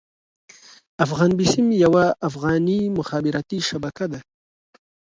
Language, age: Pashto, 30-39